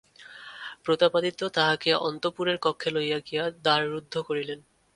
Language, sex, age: Bengali, male, 19-29